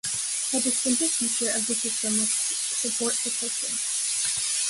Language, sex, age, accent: English, female, under 19, United States English